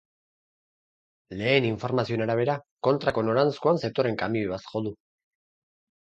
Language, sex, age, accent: Basque, male, 40-49, Mendebalekoa (Araba, Bizkaia, Gipuzkoako mendebaleko herri batzuk)